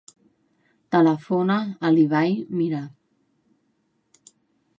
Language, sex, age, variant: Catalan, female, 19-29, Central